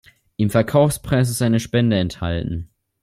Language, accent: German, Deutschland Deutsch